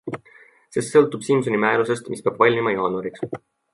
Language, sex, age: Estonian, male, 19-29